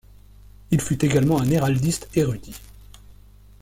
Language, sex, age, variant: French, male, 40-49, Français de métropole